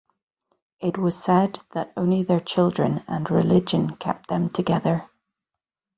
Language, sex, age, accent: English, female, 30-39, Northern Irish; yorkshire